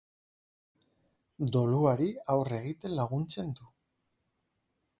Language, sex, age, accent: Basque, male, 40-49, Batua